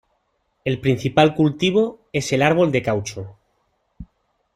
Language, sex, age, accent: Spanish, male, 30-39, España: Sur peninsular (Andalucia, Extremadura, Murcia)